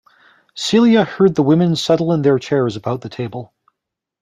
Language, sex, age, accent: English, male, 40-49, United States English